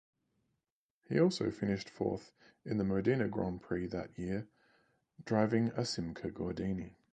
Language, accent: English, Australian English